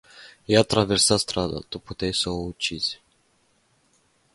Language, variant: Romanian, Romanian-Romania